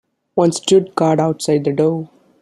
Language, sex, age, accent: English, male, under 19, India and South Asia (India, Pakistan, Sri Lanka)